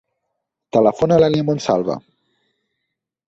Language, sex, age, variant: Catalan, male, 19-29, Central